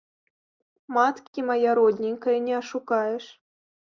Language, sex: Belarusian, female